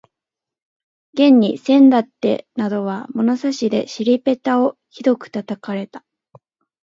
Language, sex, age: Japanese, female, 19-29